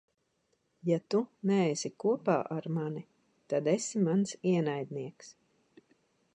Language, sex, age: Latvian, female, 40-49